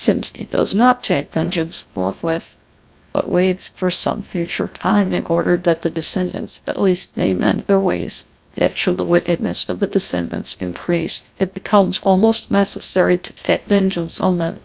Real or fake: fake